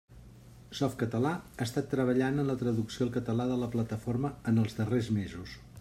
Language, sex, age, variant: Catalan, male, 50-59, Central